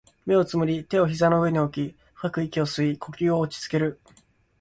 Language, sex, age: Japanese, male, 19-29